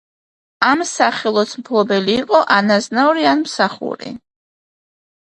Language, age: Georgian, under 19